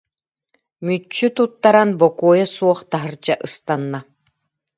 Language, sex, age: Yakut, female, 50-59